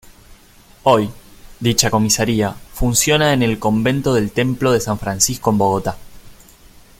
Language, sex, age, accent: Spanish, male, 19-29, Rioplatense: Argentina, Uruguay, este de Bolivia, Paraguay